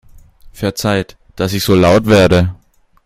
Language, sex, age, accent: German, male, 19-29, Österreichisches Deutsch